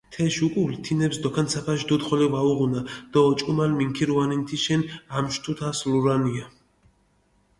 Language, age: Mingrelian, 30-39